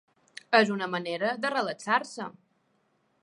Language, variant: Catalan, Balear